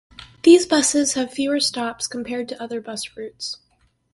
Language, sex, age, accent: English, female, under 19, United States English